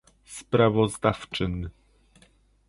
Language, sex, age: Polish, male, 30-39